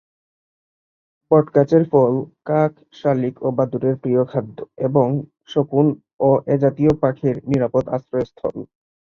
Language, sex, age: Bengali, male, 19-29